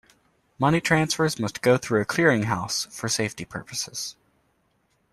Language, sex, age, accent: English, male, 19-29, United States English